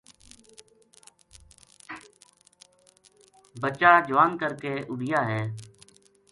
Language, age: Gujari, 40-49